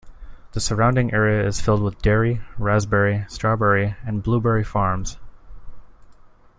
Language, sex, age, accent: English, male, 19-29, United States English